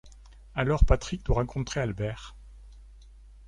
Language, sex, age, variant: French, male, 50-59, Français de métropole